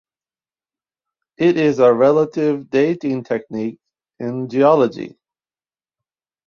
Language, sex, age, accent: English, male, 40-49, United States English